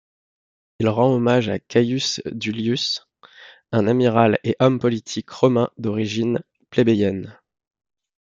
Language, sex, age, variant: French, male, 30-39, Français de métropole